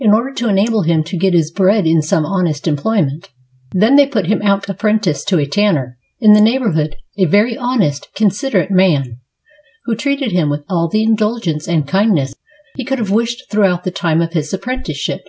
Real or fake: real